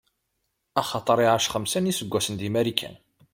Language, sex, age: Kabyle, male, 30-39